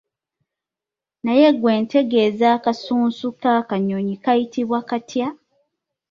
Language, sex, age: Ganda, female, 30-39